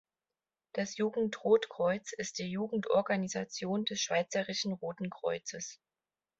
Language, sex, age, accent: German, female, 30-39, Deutschland Deutsch